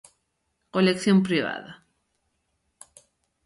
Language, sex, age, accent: Galician, female, 30-39, Oriental (común en zona oriental)